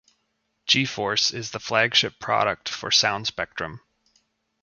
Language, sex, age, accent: English, male, 30-39, United States English